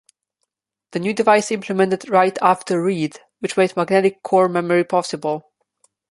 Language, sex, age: English, female, under 19